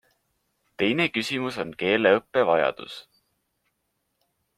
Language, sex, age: Estonian, male, 19-29